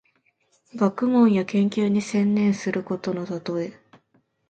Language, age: Japanese, 19-29